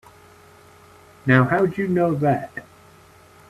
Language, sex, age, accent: English, male, 60-69, United States English